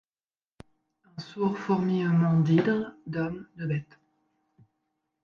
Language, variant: French, Français de métropole